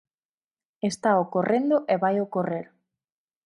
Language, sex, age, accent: Galician, female, 19-29, Central (gheada); Normativo (estándar)